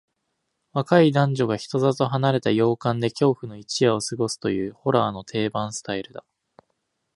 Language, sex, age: Japanese, male, 19-29